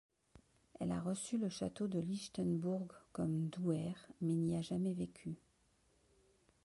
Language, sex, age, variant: French, female, 50-59, Français de métropole